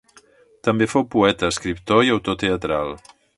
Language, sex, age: Catalan, male, 50-59